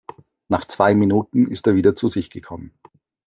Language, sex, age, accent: German, male, 30-39, Österreichisches Deutsch